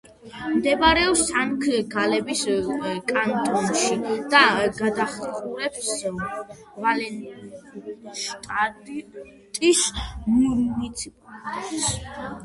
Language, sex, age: Georgian, female, under 19